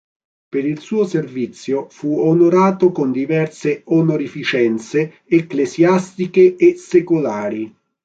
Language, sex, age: Italian, male, 40-49